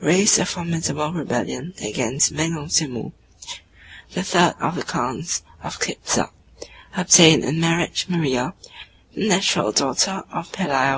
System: none